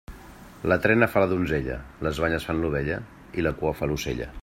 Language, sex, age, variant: Catalan, male, 40-49, Central